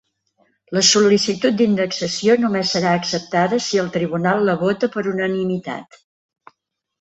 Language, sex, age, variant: Catalan, female, 60-69, Central